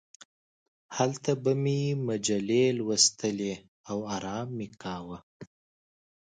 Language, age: Pashto, 19-29